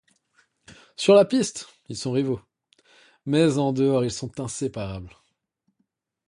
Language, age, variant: French, 30-39, Français de métropole